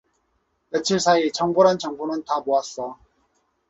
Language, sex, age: Korean, male, 40-49